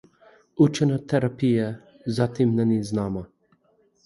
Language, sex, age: Czech, male, 19-29